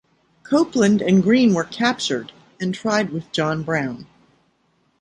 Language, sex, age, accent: English, female, 60-69, United States English